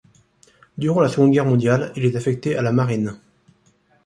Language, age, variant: French, 30-39, Français de métropole